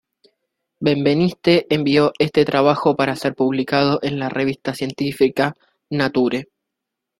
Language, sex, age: Spanish, male, 19-29